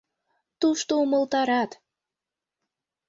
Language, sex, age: Mari, female, under 19